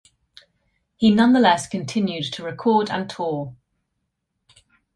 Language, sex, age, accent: English, female, 30-39, England English